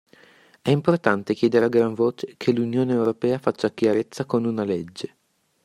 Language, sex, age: Italian, male, under 19